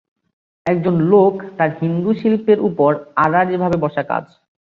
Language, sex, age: Bengali, male, 19-29